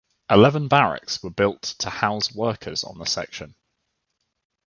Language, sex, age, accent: English, male, 19-29, England English